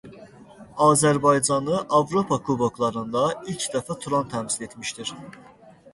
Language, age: Azerbaijani, 19-29